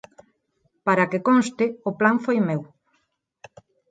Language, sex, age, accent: Galician, female, 40-49, Neofalante